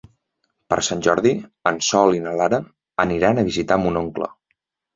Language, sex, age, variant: Catalan, male, 19-29, Central